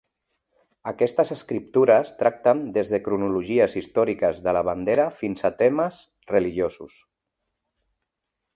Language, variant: Catalan, Central